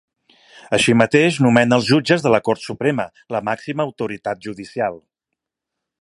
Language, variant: Catalan, Central